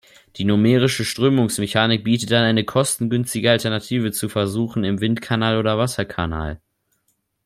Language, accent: German, Deutschland Deutsch